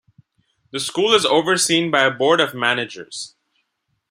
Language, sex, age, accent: English, male, under 19, India and South Asia (India, Pakistan, Sri Lanka)